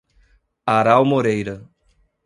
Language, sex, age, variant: Portuguese, male, 40-49, Portuguese (Brasil)